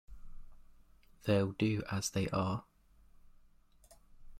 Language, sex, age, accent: English, male, 19-29, England English